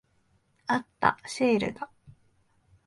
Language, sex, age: Japanese, female, 19-29